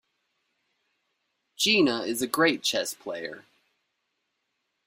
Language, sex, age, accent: English, male, 30-39, United States English